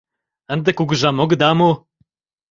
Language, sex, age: Mari, male, 30-39